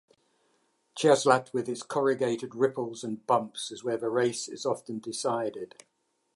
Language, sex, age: English, male, 70-79